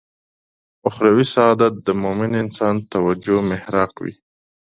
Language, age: Pashto, 30-39